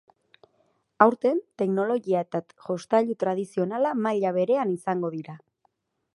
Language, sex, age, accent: Basque, female, 30-39, Erdialdekoa edo Nafarra (Gipuzkoa, Nafarroa)